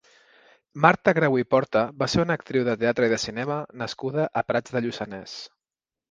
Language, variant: Catalan, Central